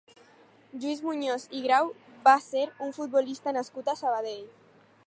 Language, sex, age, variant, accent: Catalan, female, under 19, Alacantí, valencià